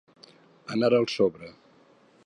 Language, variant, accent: Catalan, Nord-Occidental, nord-occidental